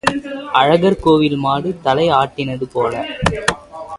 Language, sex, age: Tamil, male, 19-29